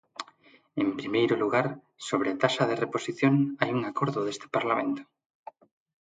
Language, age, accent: Galician, 19-29, Normativo (estándar)